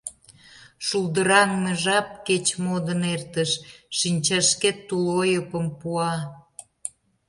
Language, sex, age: Mari, female, 60-69